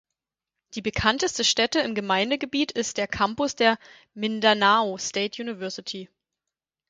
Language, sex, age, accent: German, female, 30-39, Deutschland Deutsch